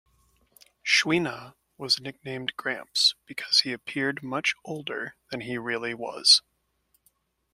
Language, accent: English, United States English